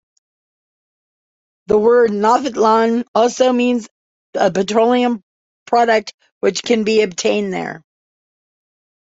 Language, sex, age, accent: English, male, 50-59, United States English